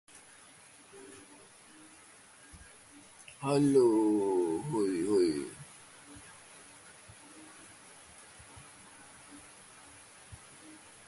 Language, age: English, 19-29